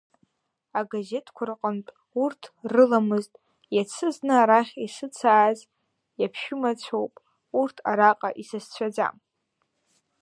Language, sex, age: Abkhazian, female, under 19